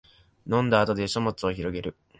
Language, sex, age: Japanese, male, 19-29